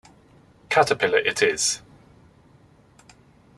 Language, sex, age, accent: English, male, 30-39, England English